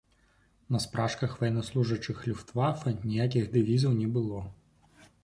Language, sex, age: Belarusian, male, 19-29